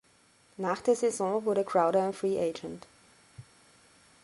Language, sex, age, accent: German, female, 30-39, Österreichisches Deutsch